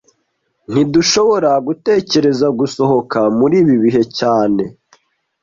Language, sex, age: Kinyarwanda, male, 19-29